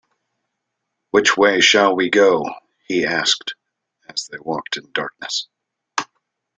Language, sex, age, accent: English, male, 40-49, United States English